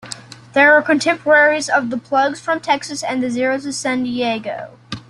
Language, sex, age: English, male, under 19